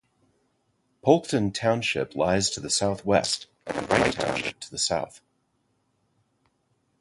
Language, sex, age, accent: English, male, 50-59, United States English